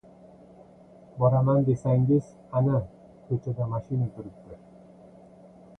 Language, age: Uzbek, 40-49